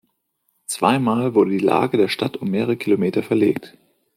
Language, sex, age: German, male, 19-29